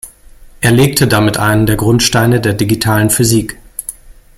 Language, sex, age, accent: German, male, 40-49, Deutschland Deutsch